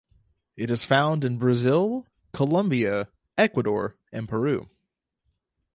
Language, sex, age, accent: English, male, 19-29, United States English